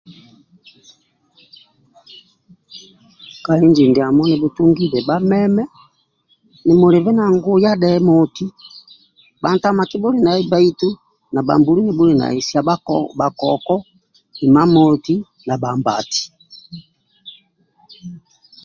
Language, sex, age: Amba (Uganda), male, 60-69